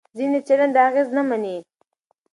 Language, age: Pashto, 19-29